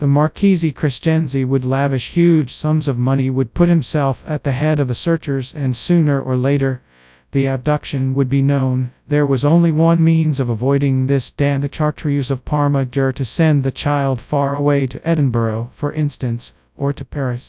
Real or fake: fake